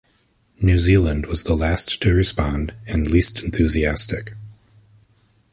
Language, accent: English, United States English